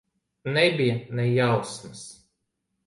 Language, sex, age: Latvian, male, 30-39